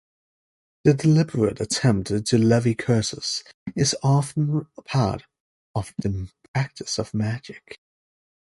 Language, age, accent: English, 19-29, United States English